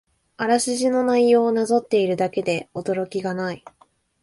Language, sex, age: Japanese, female, 19-29